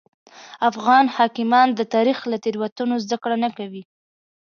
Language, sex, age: Pashto, female, 19-29